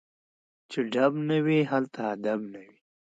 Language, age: Pashto, 19-29